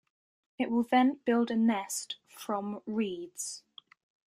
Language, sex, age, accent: English, female, 19-29, England English